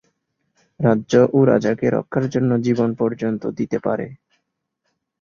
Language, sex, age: Bengali, male, 19-29